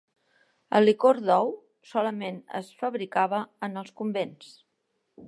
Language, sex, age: Catalan, female, 60-69